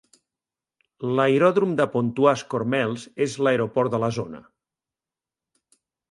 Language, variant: Catalan, Central